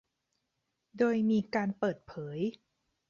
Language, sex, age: Thai, female, 30-39